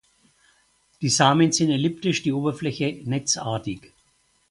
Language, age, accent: German, 70-79, Deutschland Deutsch